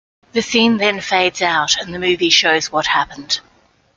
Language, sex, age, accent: English, female, 40-49, Australian English